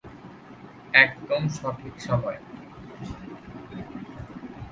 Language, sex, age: Bengali, male, 19-29